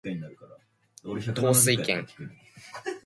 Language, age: Japanese, 19-29